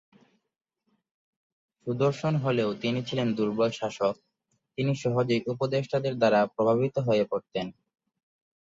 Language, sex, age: Bengali, male, 19-29